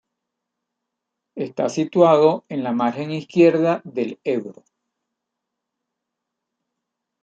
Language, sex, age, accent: Spanish, male, 50-59, Caribe: Cuba, Venezuela, Puerto Rico, República Dominicana, Panamá, Colombia caribeña, México caribeño, Costa del golfo de México